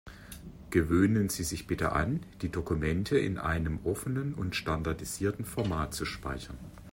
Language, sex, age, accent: German, male, 50-59, Deutschland Deutsch